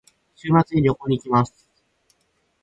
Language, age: Japanese, 19-29